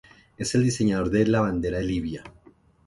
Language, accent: Spanish, Andino-Pacífico: Colombia, Perú, Ecuador, oeste de Bolivia y Venezuela andina